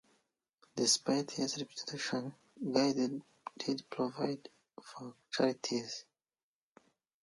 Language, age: English, 19-29